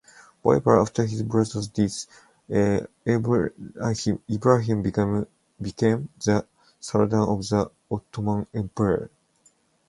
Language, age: English, 19-29